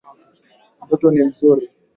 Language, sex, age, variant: Swahili, male, 19-29, Kiswahili cha Bara ya Kenya